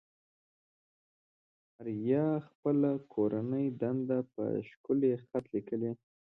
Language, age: Pashto, 19-29